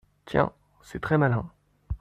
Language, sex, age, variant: French, male, 19-29, Français de métropole